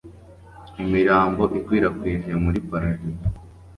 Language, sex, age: Kinyarwanda, male, under 19